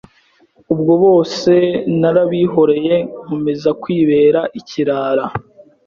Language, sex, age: Kinyarwanda, female, 19-29